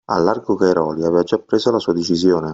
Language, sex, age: Italian, male, 40-49